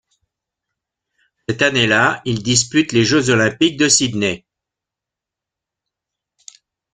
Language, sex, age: French, male, 60-69